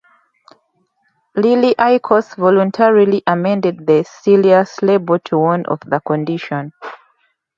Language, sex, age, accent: English, female, 19-29, England English